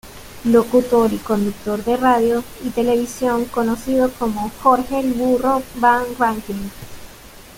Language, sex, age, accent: Spanish, female, 30-39, Caribe: Cuba, Venezuela, Puerto Rico, República Dominicana, Panamá, Colombia caribeña, México caribeño, Costa del golfo de México